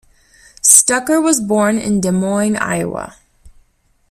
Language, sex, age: English, female, 19-29